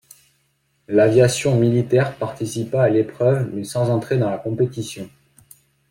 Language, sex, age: French, male, under 19